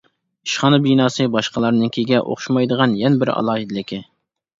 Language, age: Uyghur, 19-29